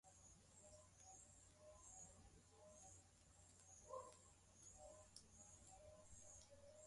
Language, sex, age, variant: Swahili, female, 19-29, Kiswahili Sanifu (EA)